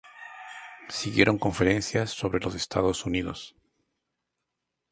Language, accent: Spanish, Andino-Pacífico: Colombia, Perú, Ecuador, oeste de Bolivia y Venezuela andina